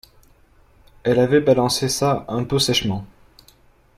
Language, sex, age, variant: French, male, 30-39, Français de métropole